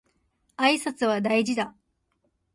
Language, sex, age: Japanese, female, 30-39